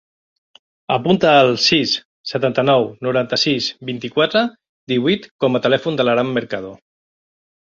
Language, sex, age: Catalan, male, 50-59